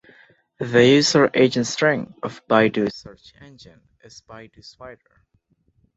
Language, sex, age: English, male, under 19